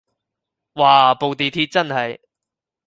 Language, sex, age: Cantonese, male, 19-29